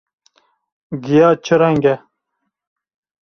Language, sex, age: Kurdish, male, 30-39